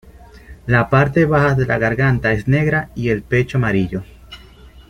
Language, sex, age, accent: Spanish, male, 19-29, Caribe: Cuba, Venezuela, Puerto Rico, República Dominicana, Panamá, Colombia caribeña, México caribeño, Costa del golfo de México